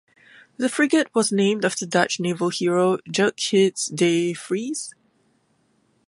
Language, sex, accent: English, female, Singaporean English